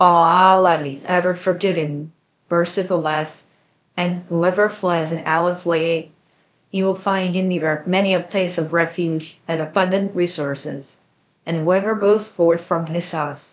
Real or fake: fake